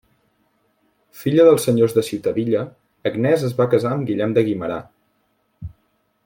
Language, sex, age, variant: Catalan, male, 19-29, Central